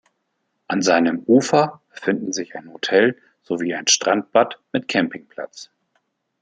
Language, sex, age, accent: German, male, 50-59, Deutschland Deutsch